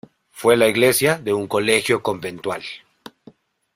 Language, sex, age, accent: Spanish, male, 30-39, México